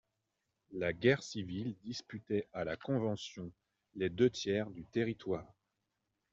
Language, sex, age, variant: French, male, 30-39, Français de métropole